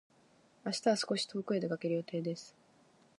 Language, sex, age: Japanese, female, 19-29